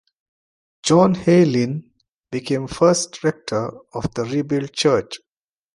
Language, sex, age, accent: English, male, 40-49, India and South Asia (India, Pakistan, Sri Lanka)